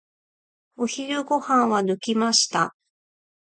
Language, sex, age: Japanese, female, 40-49